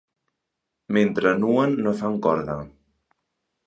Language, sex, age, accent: Catalan, male, 19-29, aprenent (recent, des del castellà)